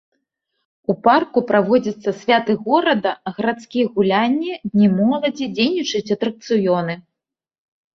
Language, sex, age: Belarusian, female, 30-39